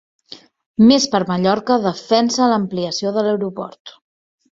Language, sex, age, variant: Catalan, female, 19-29, Central